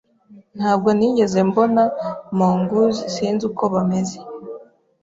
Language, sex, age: Kinyarwanda, female, 19-29